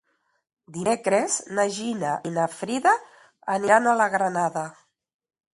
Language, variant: Catalan, Nord-Occidental